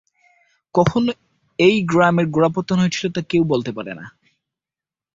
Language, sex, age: Bengali, male, 19-29